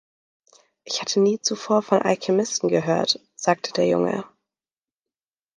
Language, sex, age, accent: German, female, 19-29, Deutschland Deutsch